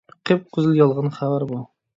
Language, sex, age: Uyghur, male, 30-39